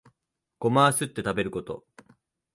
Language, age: Japanese, 19-29